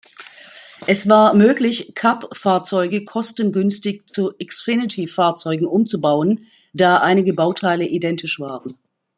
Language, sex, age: German, female, 50-59